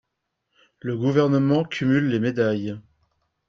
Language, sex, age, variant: French, male, 30-39, Français de métropole